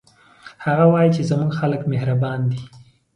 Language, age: Pashto, 30-39